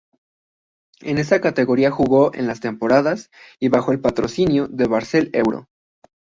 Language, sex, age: Spanish, male, 19-29